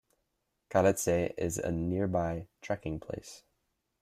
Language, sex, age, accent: English, male, under 19, United States English